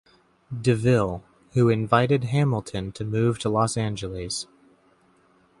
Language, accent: English, United States English